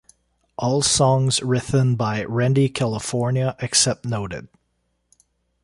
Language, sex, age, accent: English, male, 30-39, Canadian English